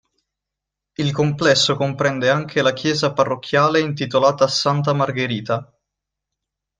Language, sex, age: Italian, male, 19-29